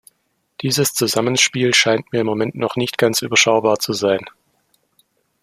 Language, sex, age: German, male, 30-39